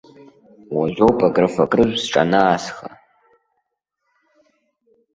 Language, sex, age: Abkhazian, male, under 19